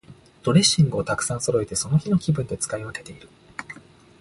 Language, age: Japanese, 19-29